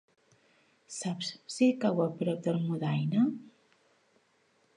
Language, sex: Catalan, female